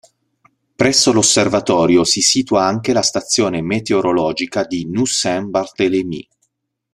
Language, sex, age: Italian, male, 30-39